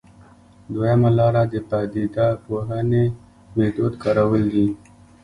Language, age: Pashto, 19-29